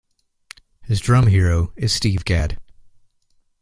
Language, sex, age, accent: English, male, 19-29, United States English